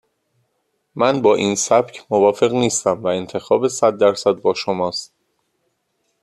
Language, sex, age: Persian, male, 30-39